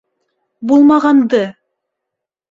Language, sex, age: Bashkir, female, 19-29